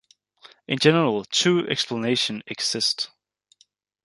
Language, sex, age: English, male, under 19